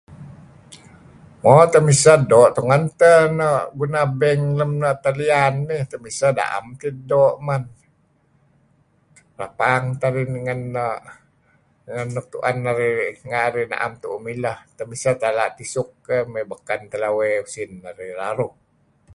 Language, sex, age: Kelabit, male, 60-69